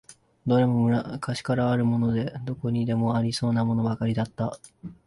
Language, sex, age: Japanese, male, 19-29